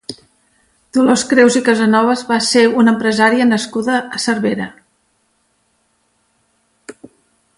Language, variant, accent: Catalan, Central, central